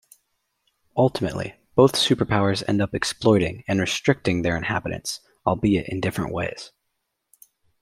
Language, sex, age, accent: English, male, under 19, United States English